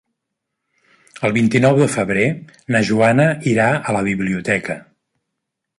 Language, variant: Catalan, Central